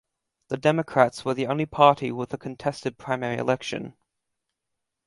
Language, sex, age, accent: English, male, under 19, Australian English